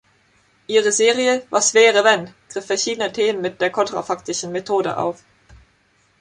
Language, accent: German, Deutschland Deutsch